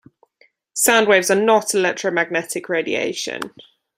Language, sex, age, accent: English, female, 19-29, England English